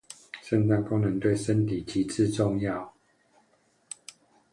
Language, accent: Chinese, 出生地：臺北市